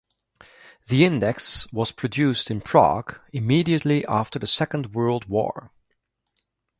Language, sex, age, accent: English, male, 30-39, England English